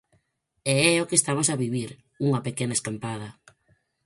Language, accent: Galician, Normativo (estándar)